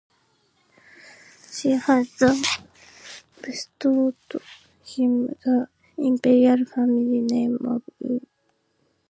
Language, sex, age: English, female, under 19